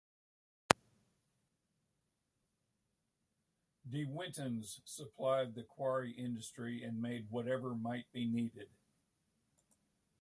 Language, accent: English, United States English